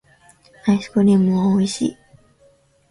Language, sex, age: Japanese, female, under 19